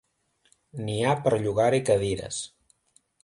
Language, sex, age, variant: Catalan, male, 30-39, Central